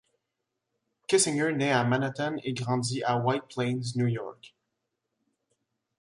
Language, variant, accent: French, Français d'Amérique du Nord, Français du Canada